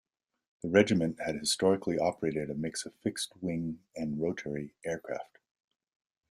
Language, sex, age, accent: English, male, 40-49, Canadian English